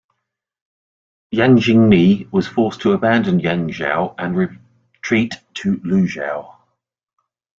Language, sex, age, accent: English, male, 50-59, England English